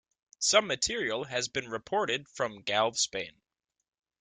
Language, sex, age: English, male, 19-29